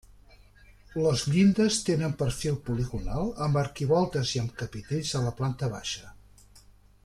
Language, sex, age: Catalan, male, 50-59